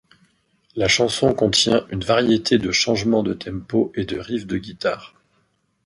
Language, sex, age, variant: French, male, 40-49, Français de métropole